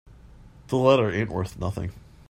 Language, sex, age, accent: English, male, 30-39, United States English